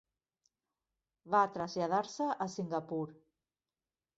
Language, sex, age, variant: Catalan, female, 50-59, Central